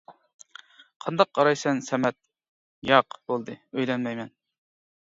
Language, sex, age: Uyghur, female, 40-49